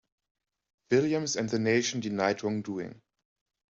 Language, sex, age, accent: English, male, 19-29, United States English